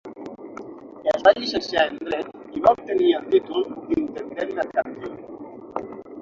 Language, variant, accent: Catalan, Nord-Occidental, nord-occidental; Lleida